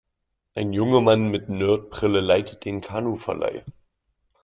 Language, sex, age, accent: German, male, 19-29, Deutschland Deutsch